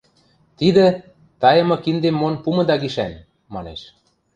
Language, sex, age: Western Mari, male, 19-29